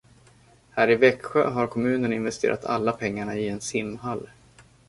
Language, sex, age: Swedish, male, 19-29